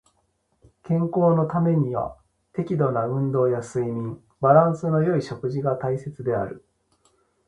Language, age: Japanese, 40-49